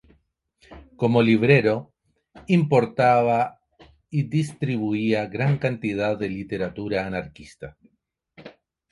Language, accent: Spanish, Chileno: Chile, Cuyo